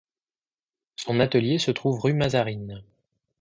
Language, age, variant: French, 19-29, Français de métropole